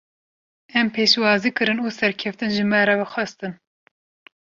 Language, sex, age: Kurdish, female, 19-29